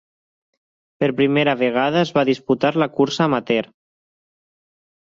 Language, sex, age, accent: Catalan, male, 30-39, valencià